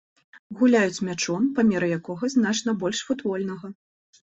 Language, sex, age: Belarusian, female, 30-39